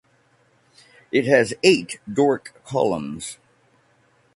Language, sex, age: English, male, 40-49